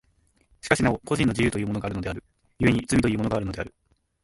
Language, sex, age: Japanese, male, under 19